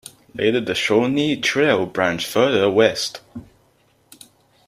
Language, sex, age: English, male, under 19